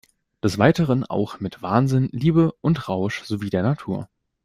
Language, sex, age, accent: German, male, 19-29, Deutschland Deutsch